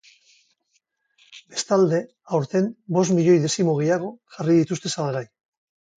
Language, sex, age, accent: Basque, male, 50-59, Mendebalekoa (Araba, Bizkaia, Gipuzkoako mendebaleko herri batzuk)